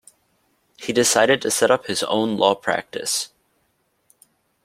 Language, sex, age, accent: English, male, under 19, United States English